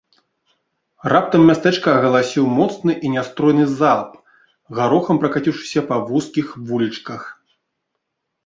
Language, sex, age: Belarusian, male, 30-39